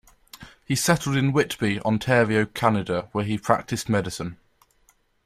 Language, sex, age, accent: English, male, under 19, England English